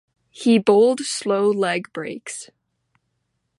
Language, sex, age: English, female, 19-29